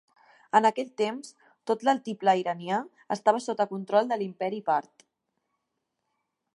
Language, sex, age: Catalan, female, 19-29